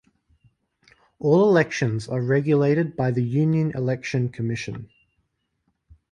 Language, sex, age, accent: English, male, 19-29, Australian English